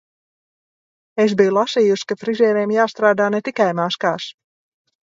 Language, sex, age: Latvian, female, 30-39